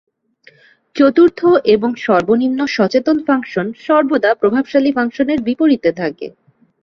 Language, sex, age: Bengali, female, 30-39